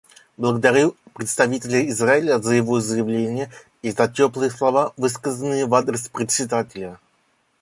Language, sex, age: Russian, male, 19-29